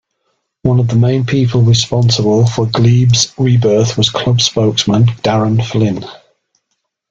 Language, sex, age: English, male, 60-69